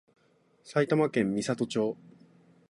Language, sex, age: Japanese, male, 19-29